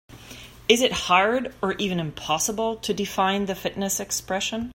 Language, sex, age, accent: English, female, 40-49, United States English